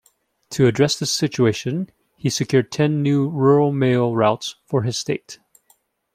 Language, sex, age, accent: English, male, 40-49, United States English